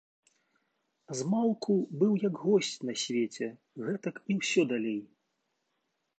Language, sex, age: Belarusian, male, 40-49